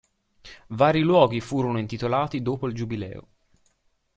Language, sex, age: Italian, male, under 19